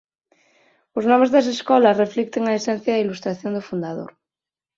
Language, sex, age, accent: Galician, female, 30-39, Normativo (estándar)